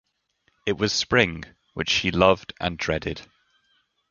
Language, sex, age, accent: English, male, 19-29, England English